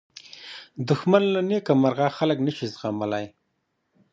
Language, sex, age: Pashto, male, 30-39